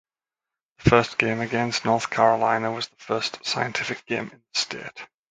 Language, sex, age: English, male, 40-49